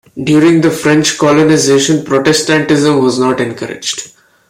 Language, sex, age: English, male, 19-29